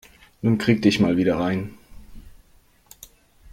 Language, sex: German, male